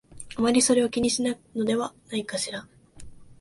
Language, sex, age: Japanese, female, 19-29